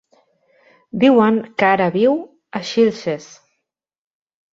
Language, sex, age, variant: Catalan, female, 30-39, Central